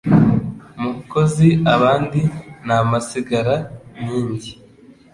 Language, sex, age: Kinyarwanda, male, 19-29